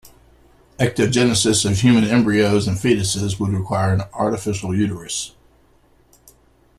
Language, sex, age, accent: English, male, 50-59, United States English